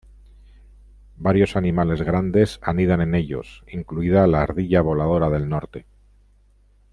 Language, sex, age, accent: Spanish, male, 50-59, España: Norte peninsular (Asturias, Castilla y León, Cantabria, País Vasco, Navarra, Aragón, La Rioja, Guadalajara, Cuenca)